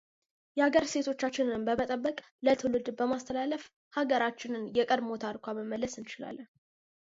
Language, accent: English, United States English